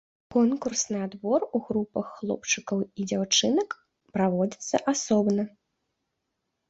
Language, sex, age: Belarusian, female, 19-29